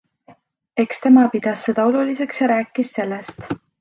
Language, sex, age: Estonian, female, 19-29